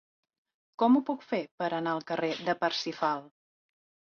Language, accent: Catalan, gironí